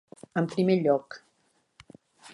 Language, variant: Catalan, Central